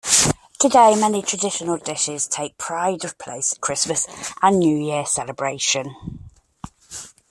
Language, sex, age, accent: English, female, 40-49, England English